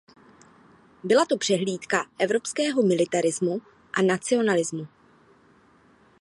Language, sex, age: Czech, female, 30-39